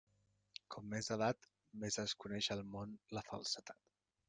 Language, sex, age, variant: Catalan, male, 30-39, Central